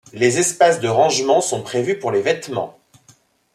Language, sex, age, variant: French, male, 30-39, Français de métropole